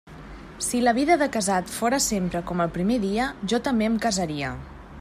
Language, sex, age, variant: Catalan, female, 30-39, Central